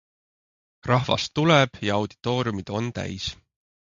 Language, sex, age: Estonian, male, 30-39